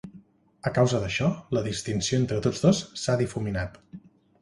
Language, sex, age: Catalan, male, 40-49